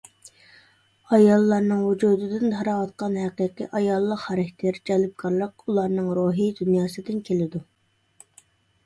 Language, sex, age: Uyghur, female, 30-39